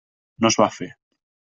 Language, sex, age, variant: Catalan, male, 30-39, Central